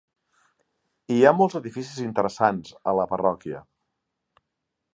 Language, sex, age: Catalan, male, 40-49